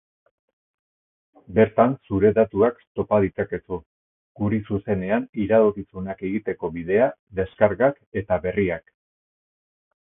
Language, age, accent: Basque, 60-69, Erdialdekoa edo Nafarra (Gipuzkoa, Nafarroa)